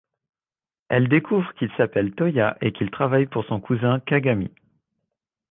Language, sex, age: French, male, 30-39